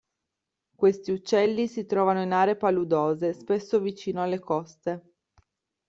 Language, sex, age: Italian, female, 30-39